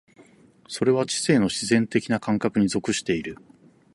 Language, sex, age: Japanese, male, 40-49